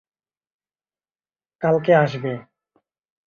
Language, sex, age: Bengali, male, 30-39